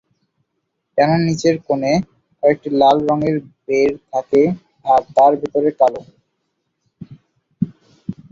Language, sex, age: Bengali, male, 19-29